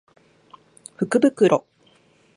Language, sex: Japanese, female